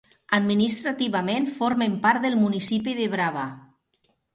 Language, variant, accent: Catalan, Nord-Occidental, nord-occidental